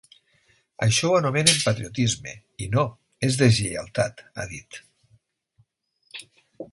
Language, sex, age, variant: Catalan, male, 50-59, Nord-Occidental